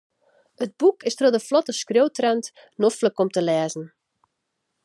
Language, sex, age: Western Frisian, female, 30-39